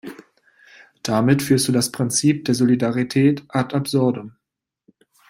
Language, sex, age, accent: German, male, 19-29, Deutschland Deutsch